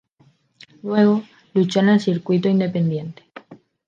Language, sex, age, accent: Spanish, female, 19-29, España: Islas Canarias